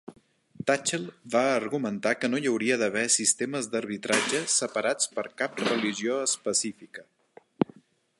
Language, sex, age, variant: Catalan, male, 40-49, Central